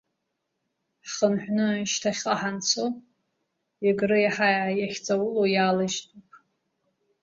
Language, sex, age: Abkhazian, female, 30-39